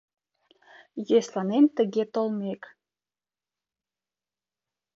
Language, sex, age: Mari, female, 19-29